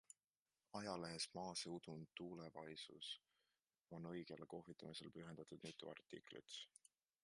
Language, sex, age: Estonian, male, 19-29